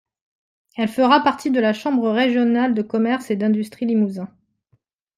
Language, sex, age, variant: French, female, 30-39, Français de métropole